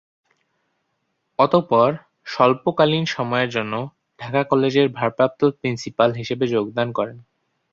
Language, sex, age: Bengali, male, 19-29